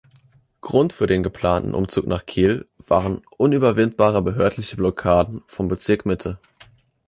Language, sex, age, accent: German, male, 19-29, Deutschland Deutsch